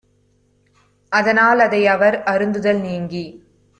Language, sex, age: Tamil, female, 19-29